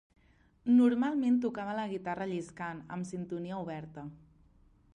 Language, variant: Catalan, Central